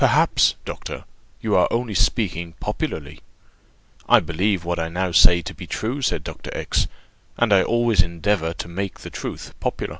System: none